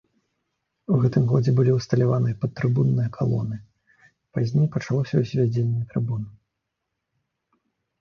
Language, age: Belarusian, 40-49